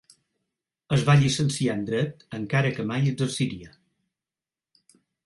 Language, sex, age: Catalan, male, 60-69